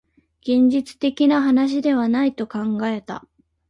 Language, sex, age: Japanese, female, 19-29